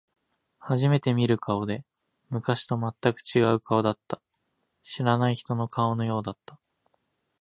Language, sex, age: Japanese, male, 19-29